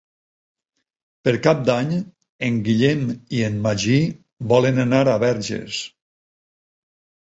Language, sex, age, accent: Catalan, male, 60-69, valencià